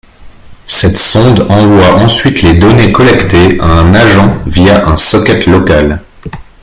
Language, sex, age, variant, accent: French, male, 19-29, Français d'Europe, Français de Suisse